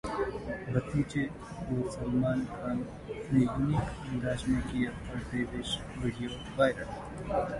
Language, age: Hindi, 30-39